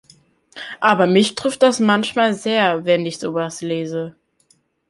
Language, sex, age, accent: German, male, under 19, Deutschland Deutsch